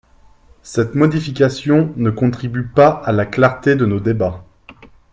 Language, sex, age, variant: French, male, 19-29, Français de métropole